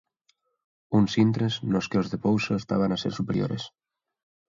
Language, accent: Galician, Normativo (estándar)